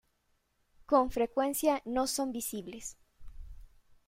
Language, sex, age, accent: Spanish, female, 19-29, México